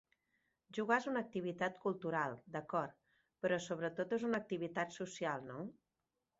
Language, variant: Catalan, Central